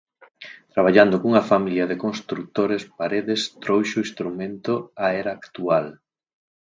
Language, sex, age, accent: Galician, male, 40-49, Central (gheada); Normativo (estándar)